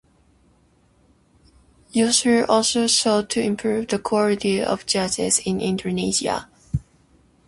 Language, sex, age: English, female, 19-29